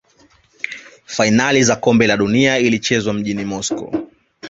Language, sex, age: Swahili, male, 19-29